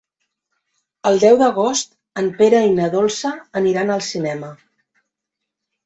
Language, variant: Catalan, Central